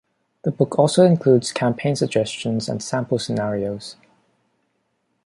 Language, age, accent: English, 19-29, Hong Kong English